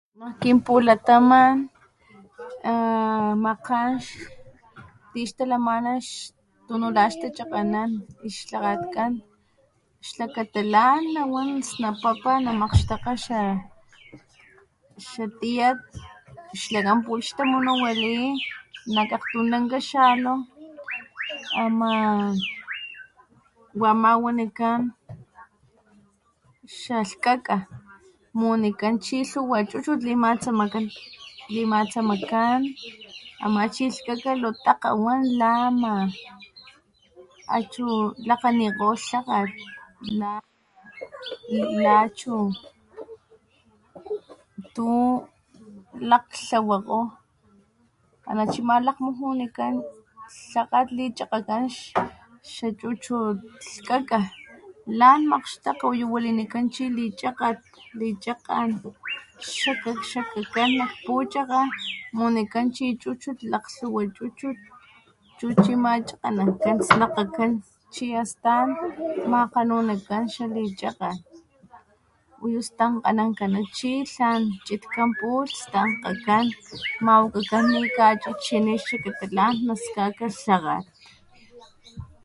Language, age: Papantla Totonac, 30-39